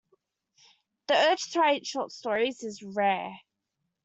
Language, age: English, under 19